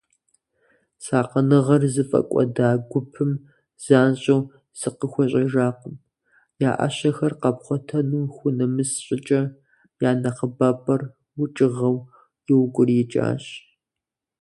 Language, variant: Kabardian, Адыгэбзэ (Къэбэрдей, Кирил, псоми зэдай)